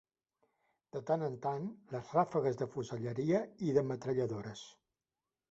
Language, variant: Catalan, Central